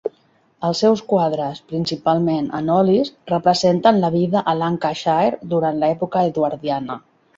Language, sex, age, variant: Catalan, female, 50-59, Central